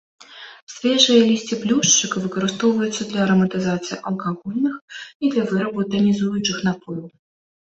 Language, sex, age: Belarusian, female, 19-29